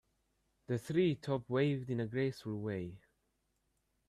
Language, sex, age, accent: English, male, under 19, United States English